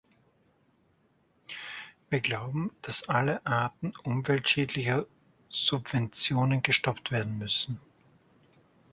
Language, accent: German, Österreichisches Deutsch